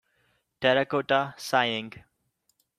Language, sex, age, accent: English, male, 19-29, India and South Asia (India, Pakistan, Sri Lanka)